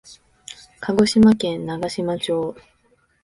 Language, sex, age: Japanese, female, 19-29